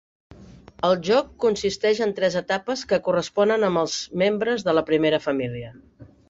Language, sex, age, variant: Catalan, female, 60-69, Central